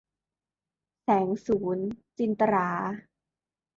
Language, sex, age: Thai, female, 19-29